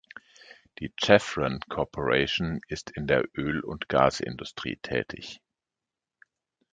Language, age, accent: German, 50-59, Deutschland Deutsch